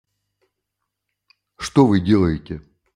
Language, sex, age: Russian, male, 50-59